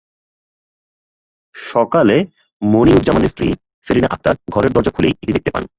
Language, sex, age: Bengali, male, 19-29